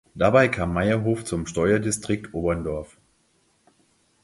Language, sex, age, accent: German, male, 50-59, Deutschland Deutsch